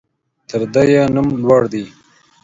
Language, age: Pashto, 19-29